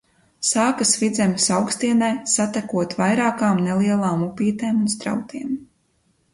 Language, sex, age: Latvian, female, 19-29